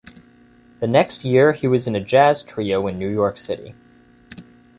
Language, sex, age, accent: English, male, 19-29, United States English